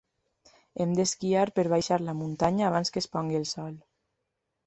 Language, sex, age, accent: Catalan, female, 19-29, valencià